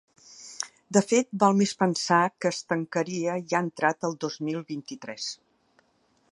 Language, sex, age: Catalan, female, 60-69